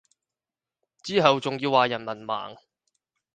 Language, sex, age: Cantonese, male, 19-29